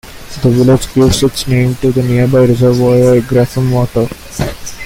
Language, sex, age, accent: English, male, 19-29, India and South Asia (India, Pakistan, Sri Lanka)